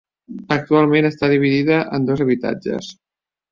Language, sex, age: Catalan, male, 30-39